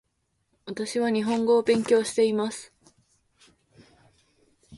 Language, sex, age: Japanese, female, 19-29